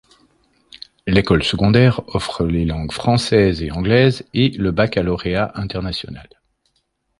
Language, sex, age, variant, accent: French, male, 50-59, Français d'Europe, Français de Suisse